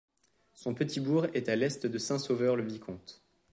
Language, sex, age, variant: French, male, 19-29, Français de métropole